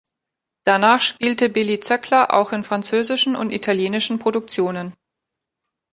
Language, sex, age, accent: German, female, 40-49, Deutschland Deutsch